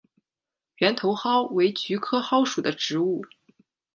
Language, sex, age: Chinese, female, 19-29